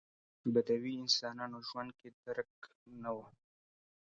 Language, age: Pashto, 19-29